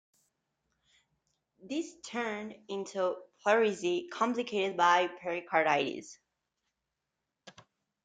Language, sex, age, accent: English, female, 19-29, United States English